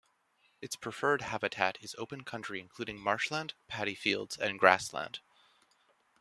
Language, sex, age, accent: English, male, 19-29, United States English